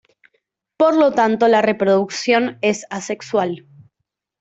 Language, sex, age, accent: Spanish, female, 19-29, Rioplatense: Argentina, Uruguay, este de Bolivia, Paraguay